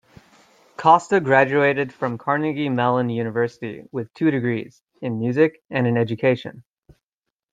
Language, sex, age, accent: English, male, 30-39, United States English